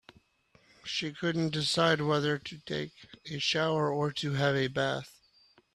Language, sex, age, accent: English, male, 30-39, United States English